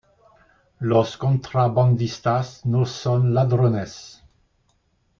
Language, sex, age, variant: French, male, 60-69, Français de métropole